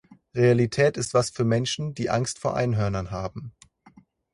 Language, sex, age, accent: German, male, 19-29, Deutschland Deutsch